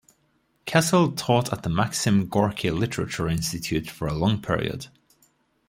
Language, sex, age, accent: English, male, 30-39, United States English